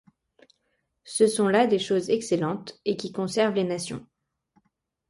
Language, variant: French, Français de métropole